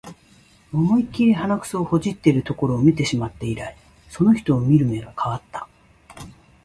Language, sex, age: Japanese, female, 60-69